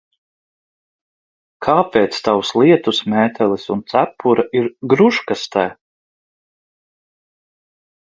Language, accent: Latvian, Kurzeme